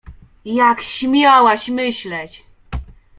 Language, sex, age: Polish, female, 19-29